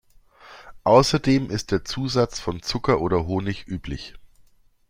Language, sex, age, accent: German, male, 40-49, Deutschland Deutsch